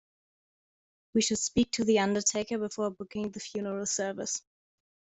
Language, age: English, under 19